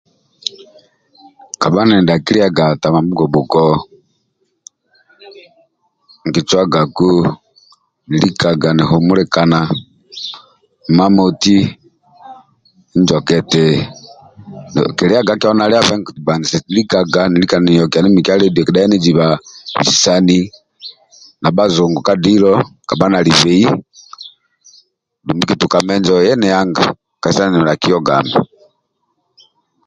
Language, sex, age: Amba (Uganda), male, 50-59